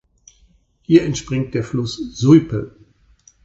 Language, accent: German, Deutschland Deutsch